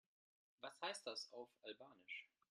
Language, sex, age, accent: German, male, 30-39, Deutschland Deutsch